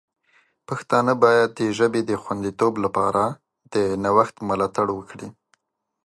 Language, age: Pashto, 19-29